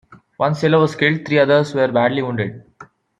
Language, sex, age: English, male, under 19